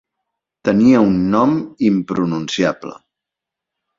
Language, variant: Catalan, Central